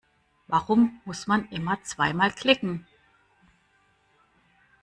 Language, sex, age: German, female, 40-49